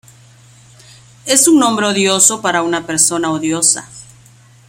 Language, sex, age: Spanish, female, 30-39